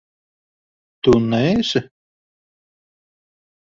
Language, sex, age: Latvian, male, 40-49